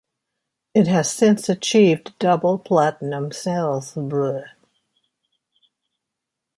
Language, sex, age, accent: English, female, 60-69, United States English